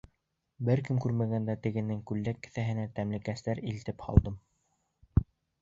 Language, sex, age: Bashkir, male, 19-29